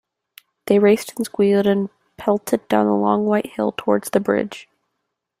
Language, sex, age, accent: English, female, under 19, United States English